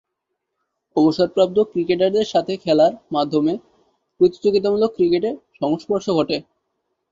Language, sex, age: Bengali, male, under 19